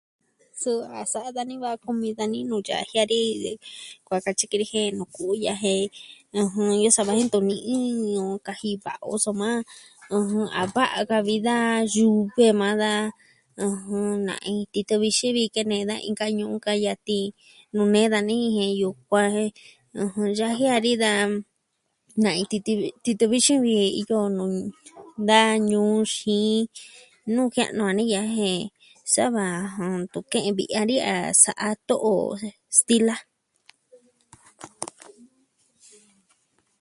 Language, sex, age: Southwestern Tlaxiaco Mixtec, female, 19-29